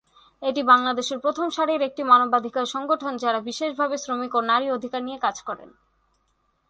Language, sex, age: Bengali, female, 19-29